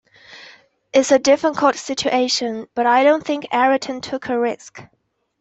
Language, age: English, 19-29